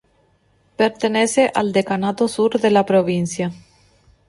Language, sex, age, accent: Spanish, female, 30-39, Rioplatense: Argentina, Uruguay, este de Bolivia, Paraguay